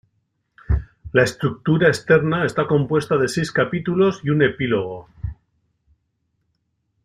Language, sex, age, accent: Spanish, male, 60-69, España: Norte peninsular (Asturias, Castilla y León, Cantabria, País Vasco, Navarra, Aragón, La Rioja, Guadalajara, Cuenca)